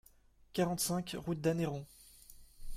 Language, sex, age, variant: French, male, 19-29, Français de métropole